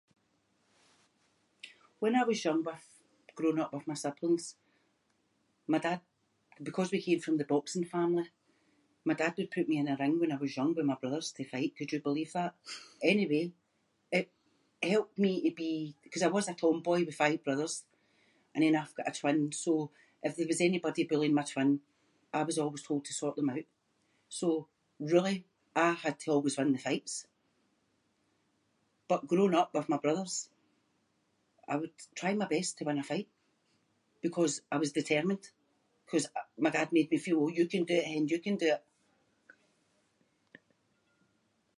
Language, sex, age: Scots, female, 60-69